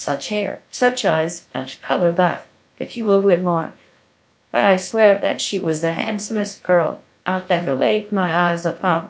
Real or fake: fake